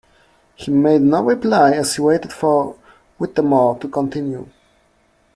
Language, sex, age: English, male, 30-39